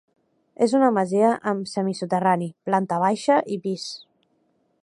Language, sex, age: Catalan, female, 30-39